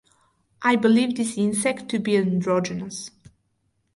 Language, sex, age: English, female, 19-29